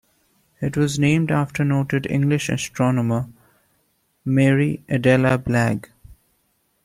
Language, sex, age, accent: English, male, 19-29, India and South Asia (India, Pakistan, Sri Lanka)